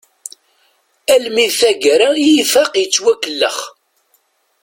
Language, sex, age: Kabyle, female, 60-69